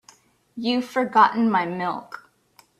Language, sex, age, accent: English, female, 40-49, United States English